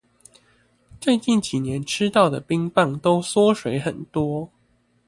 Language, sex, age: Chinese, male, 19-29